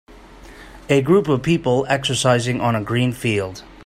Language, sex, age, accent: English, male, 40-49, Canadian English